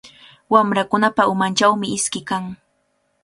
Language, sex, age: Cajatambo North Lima Quechua, female, 19-29